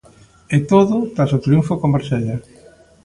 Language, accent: Galician, Normativo (estándar)